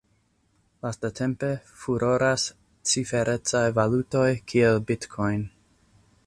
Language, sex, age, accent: Esperanto, male, 30-39, Internacia